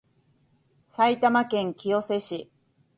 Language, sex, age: Japanese, female, 40-49